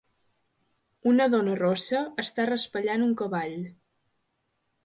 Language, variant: Catalan, Central